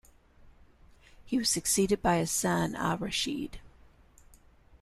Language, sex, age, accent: English, female, 60-69, United States English